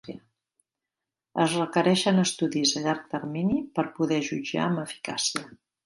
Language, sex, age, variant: Catalan, female, 60-69, Central